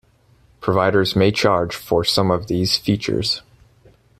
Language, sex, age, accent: English, male, 30-39, United States English